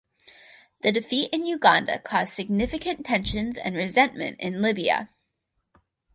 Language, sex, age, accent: English, female, under 19, United States English